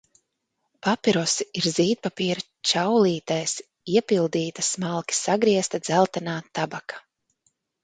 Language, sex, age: Latvian, female, 30-39